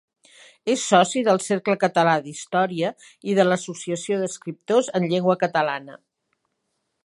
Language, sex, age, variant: Catalan, female, 60-69, Central